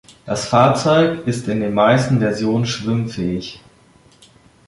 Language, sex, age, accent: German, male, under 19, Deutschland Deutsch